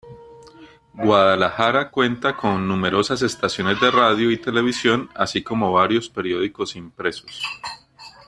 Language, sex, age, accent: Spanish, male, 40-49, Andino-Pacífico: Colombia, Perú, Ecuador, oeste de Bolivia y Venezuela andina